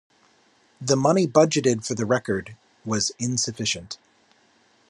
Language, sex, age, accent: English, male, 40-49, United States English